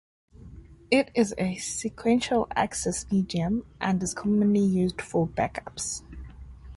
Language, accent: English, Southern African (South Africa, Zimbabwe, Namibia)